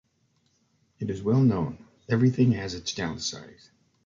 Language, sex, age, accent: English, male, 70-79, Canadian English